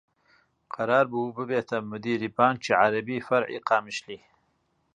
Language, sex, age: Central Kurdish, male, 40-49